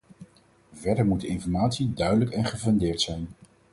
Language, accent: Dutch, Nederlands Nederlands